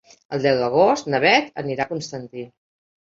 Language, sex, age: Catalan, female, 60-69